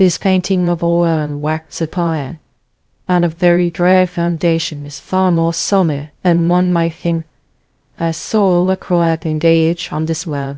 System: TTS, VITS